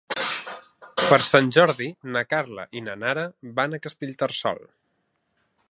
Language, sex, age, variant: Catalan, male, 19-29, Central